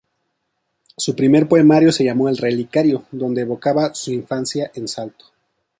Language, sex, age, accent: Spanish, male, 30-39, México